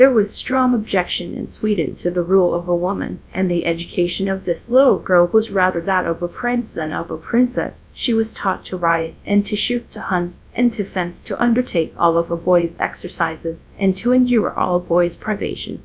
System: TTS, GradTTS